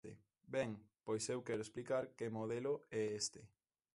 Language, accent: Galician, Normativo (estándar)